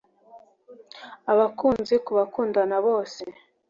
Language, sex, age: Kinyarwanda, female, 19-29